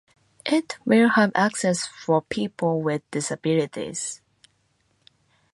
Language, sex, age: English, female, 19-29